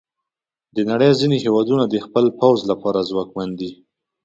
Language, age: Pashto, 30-39